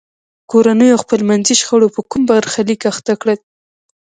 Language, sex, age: Pashto, female, 19-29